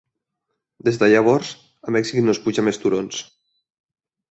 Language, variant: Catalan, Central